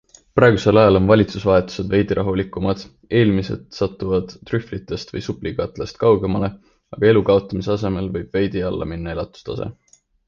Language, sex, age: Estonian, male, 19-29